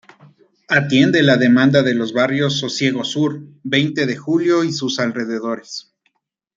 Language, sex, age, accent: Spanish, male, 30-39, Andino-Pacífico: Colombia, Perú, Ecuador, oeste de Bolivia y Venezuela andina